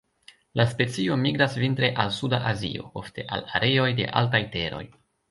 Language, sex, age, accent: Esperanto, male, 19-29, Internacia